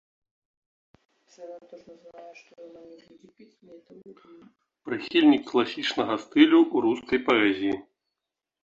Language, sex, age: Belarusian, male, 30-39